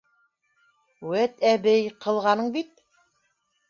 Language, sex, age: Bashkir, female, 60-69